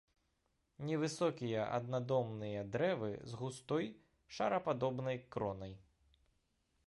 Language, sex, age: Belarusian, male, 19-29